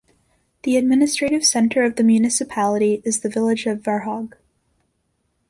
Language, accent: English, United States English